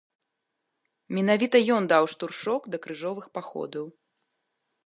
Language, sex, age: Belarusian, female, 19-29